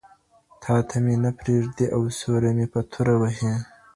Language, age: Pashto, 19-29